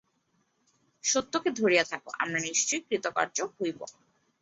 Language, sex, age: Bengali, female, 19-29